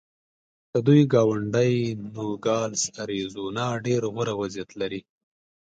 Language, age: Pashto, 30-39